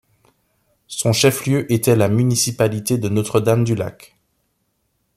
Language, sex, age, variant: French, male, 30-39, Français des départements et régions d'outre-mer